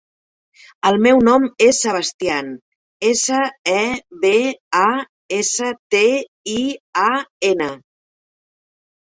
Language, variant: Catalan, Central